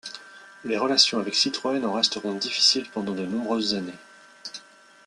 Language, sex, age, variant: French, male, 30-39, Français de métropole